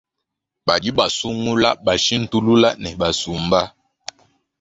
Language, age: Luba-Lulua, 19-29